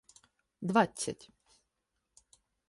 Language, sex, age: Ukrainian, female, 30-39